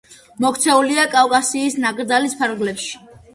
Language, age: Georgian, under 19